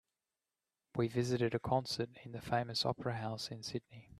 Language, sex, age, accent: English, male, 30-39, Australian English